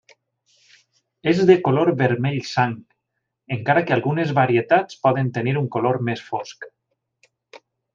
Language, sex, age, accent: Catalan, male, 40-49, valencià